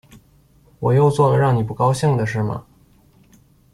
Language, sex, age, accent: Chinese, male, 19-29, 出生地：北京市